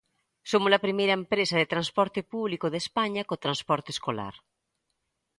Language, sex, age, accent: Galician, female, 40-49, Atlántico (seseo e gheada)